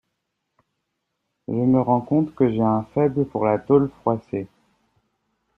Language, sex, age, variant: French, male, 19-29, Français de métropole